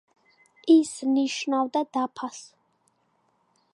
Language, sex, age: Georgian, female, 19-29